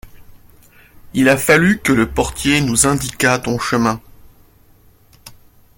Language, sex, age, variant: French, male, 30-39, Français de métropole